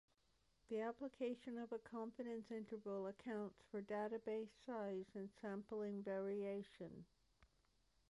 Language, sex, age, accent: English, female, 60-69, Canadian English